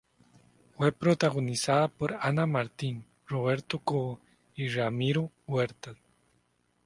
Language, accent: Spanish, América central